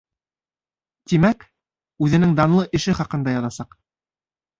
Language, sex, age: Bashkir, male, 19-29